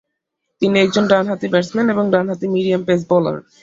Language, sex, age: Bengali, male, under 19